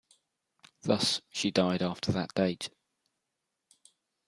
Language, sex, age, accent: English, male, 40-49, England English